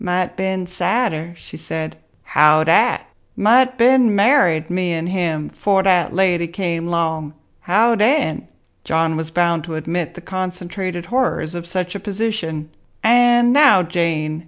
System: none